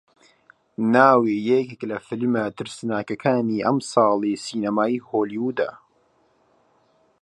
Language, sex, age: Central Kurdish, male, 19-29